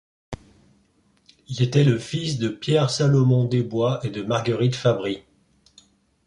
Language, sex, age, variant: French, male, 50-59, Français de métropole